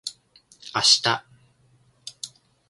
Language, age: Japanese, 19-29